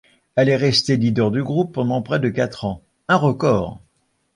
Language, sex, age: French, male, 70-79